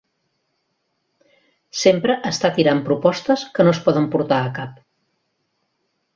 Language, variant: Catalan, Central